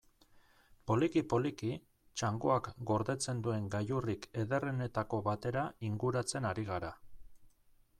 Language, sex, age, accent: Basque, male, 40-49, Erdialdekoa edo Nafarra (Gipuzkoa, Nafarroa)